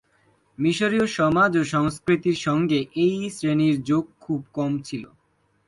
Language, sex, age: Bengali, male, under 19